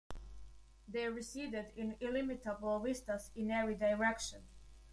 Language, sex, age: English, female, under 19